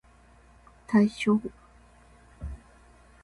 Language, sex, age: Japanese, female, 30-39